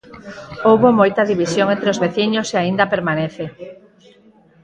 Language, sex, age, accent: Galician, female, 40-49, Normativo (estándar)